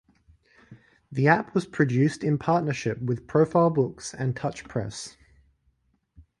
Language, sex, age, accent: English, male, 19-29, Australian English